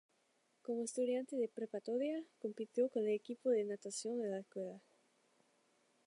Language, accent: Spanish, Rioplatense: Argentina, Uruguay, este de Bolivia, Paraguay